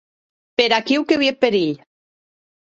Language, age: Occitan, 50-59